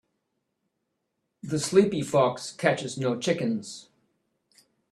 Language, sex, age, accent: English, male, 60-69, Canadian English